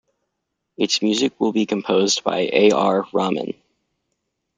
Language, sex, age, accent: English, male, 19-29, United States English